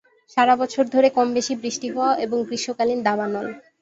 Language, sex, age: Bengali, female, 19-29